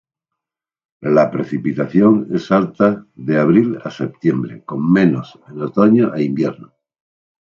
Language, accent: Spanish, España: Sur peninsular (Andalucia, Extremadura, Murcia)